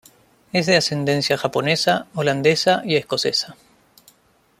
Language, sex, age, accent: Spanish, male, 19-29, Rioplatense: Argentina, Uruguay, este de Bolivia, Paraguay